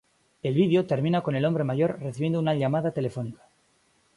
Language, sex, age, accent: Spanish, male, under 19, España: Norte peninsular (Asturias, Castilla y León, Cantabria, País Vasco, Navarra, Aragón, La Rioja, Guadalajara, Cuenca)